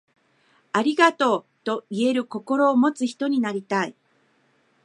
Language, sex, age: Japanese, female, 50-59